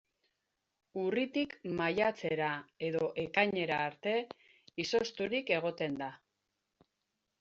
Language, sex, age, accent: Basque, female, 40-49, Mendebalekoa (Araba, Bizkaia, Gipuzkoako mendebaleko herri batzuk)